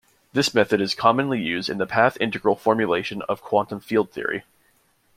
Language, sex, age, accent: English, male, 19-29, United States English